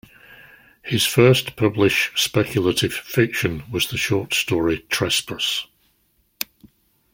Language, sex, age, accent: English, male, 60-69, England English